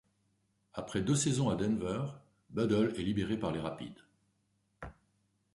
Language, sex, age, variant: French, male, 60-69, Français de métropole